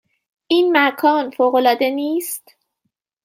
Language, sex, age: Persian, female, 30-39